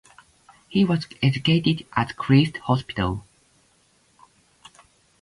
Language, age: English, 19-29